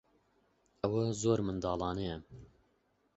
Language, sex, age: Central Kurdish, male, under 19